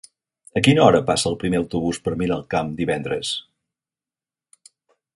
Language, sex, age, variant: Catalan, male, 60-69, Central